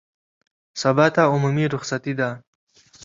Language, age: Pashto, 19-29